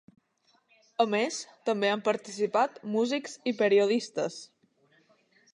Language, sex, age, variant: Catalan, female, under 19, Balear